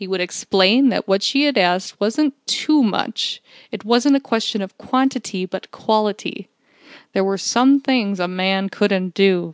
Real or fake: real